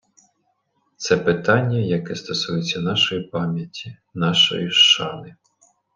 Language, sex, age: Ukrainian, male, 30-39